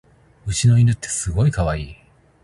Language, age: Japanese, 30-39